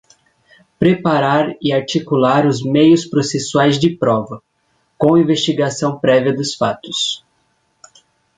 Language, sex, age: Portuguese, male, 19-29